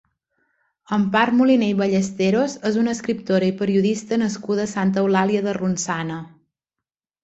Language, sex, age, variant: Catalan, female, 40-49, Balear